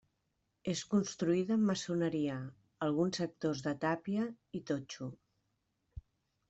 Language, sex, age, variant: Catalan, female, 50-59, Central